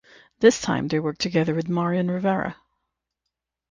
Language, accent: English, United States English; Canadian English